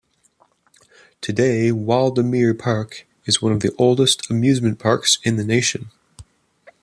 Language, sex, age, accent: English, male, 30-39, United States English